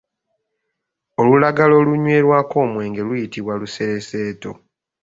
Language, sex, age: Ganda, male, 19-29